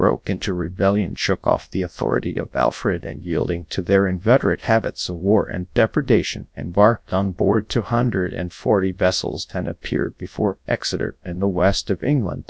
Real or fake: fake